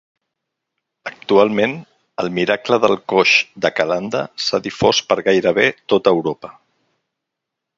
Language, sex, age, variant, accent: Catalan, male, 50-59, Central, Barceloní